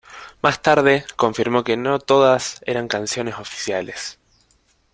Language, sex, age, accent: Spanish, male, 19-29, Rioplatense: Argentina, Uruguay, este de Bolivia, Paraguay